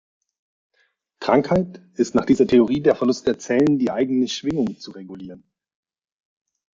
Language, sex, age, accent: German, male, 30-39, Deutschland Deutsch